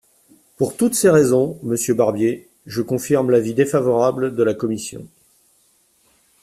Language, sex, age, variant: French, male, 50-59, Français de métropole